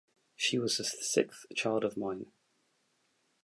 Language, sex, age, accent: English, male, 40-49, England English